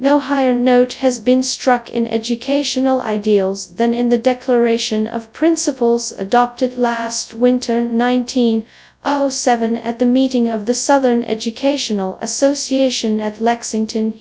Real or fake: fake